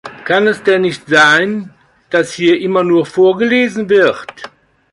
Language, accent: German, Deutschland Deutsch